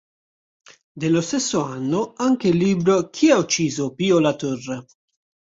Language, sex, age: Italian, male, 19-29